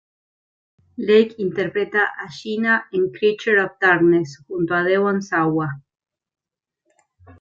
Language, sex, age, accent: Spanish, female, 40-49, Rioplatense: Argentina, Uruguay, este de Bolivia, Paraguay